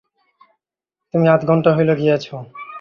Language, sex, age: Bengali, male, 30-39